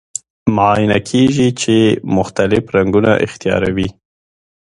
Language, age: Pashto, 30-39